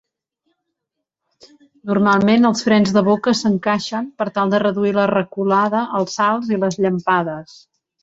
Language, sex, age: Catalan, female, 50-59